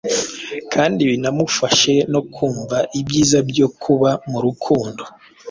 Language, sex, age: Kinyarwanda, male, 19-29